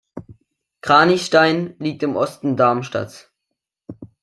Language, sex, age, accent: German, male, under 19, Deutschland Deutsch